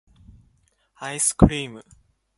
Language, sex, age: Japanese, male, 19-29